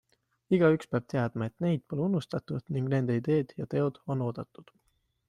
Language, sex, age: Estonian, male, 19-29